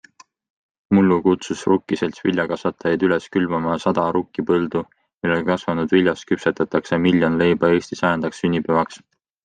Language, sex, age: Estonian, male, 19-29